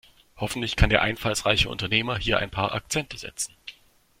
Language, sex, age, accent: German, male, 19-29, Deutschland Deutsch